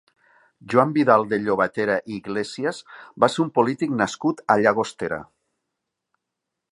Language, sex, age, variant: Catalan, male, 40-49, Nord-Occidental